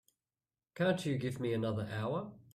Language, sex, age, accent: English, male, 40-49, Australian English